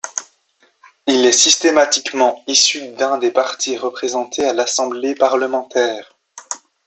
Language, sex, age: French, male, under 19